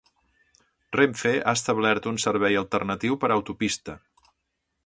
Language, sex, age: Catalan, male, 50-59